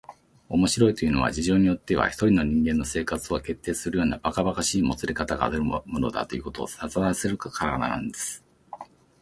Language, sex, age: Japanese, male, 40-49